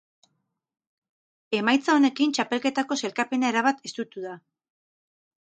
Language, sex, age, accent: Basque, female, 50-59, Mendebalekoa (Araba, Bizkaia, Gipuzkoako mendebaleko herri batzuk)